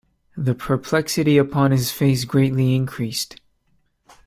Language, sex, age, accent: English, male, 19-29, United States English